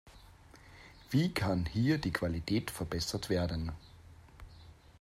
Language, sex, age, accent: German, male, 50-59, Österreichisches Deutsch